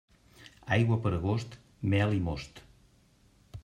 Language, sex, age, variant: Catalan, male, 50-59, Central